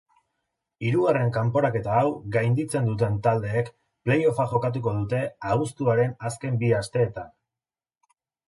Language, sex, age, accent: Basque, male, 19-29, Erdialdekoa edo Nafarra (Gipuzkoa, Nafarroa)